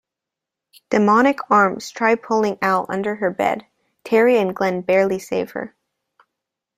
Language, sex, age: English, female, under 19